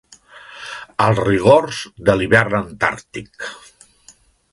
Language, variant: Catalan, Nord-Occidental